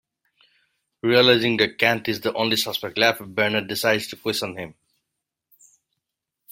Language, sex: English, male